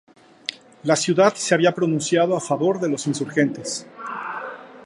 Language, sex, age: Spanish, male, 50-59